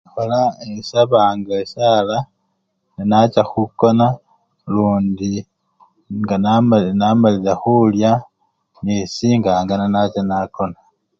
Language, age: Luyia, 40-49